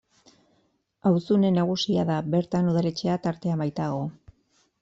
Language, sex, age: Basque, female, 40-49